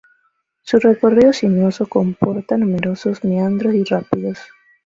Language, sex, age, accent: Spanish, female, 19-29, Andino-Pacífico: Colombia, Perú, Ecuador, oeste de Bolivia y Venezuela andina